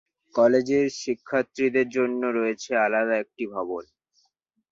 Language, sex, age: Bengali, male, 19-29